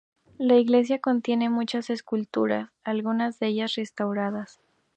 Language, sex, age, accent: Spanish, female, 19-29, México